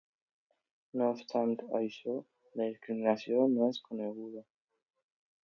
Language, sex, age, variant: Catalan, male, under 19, Alacantí